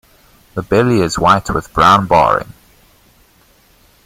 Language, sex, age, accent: English, male, 19-29, Southern African (South Africa, Zimbabwe, Namibia)